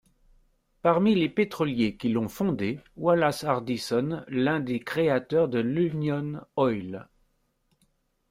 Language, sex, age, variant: French, male, 60-69, Français de métropole